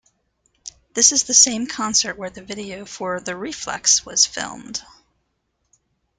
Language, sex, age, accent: English, female, 50-59, United States English